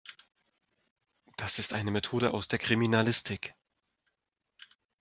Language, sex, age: German, male, 40-49